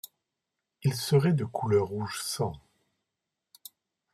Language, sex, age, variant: French, male, 60-69, Français de métropole